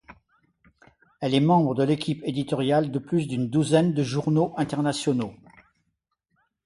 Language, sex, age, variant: French, male, 70-79, Français de métropole